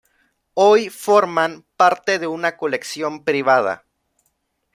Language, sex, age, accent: Spanish, male, 19-29, México